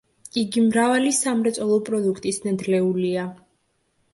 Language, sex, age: Georgian, female, under 19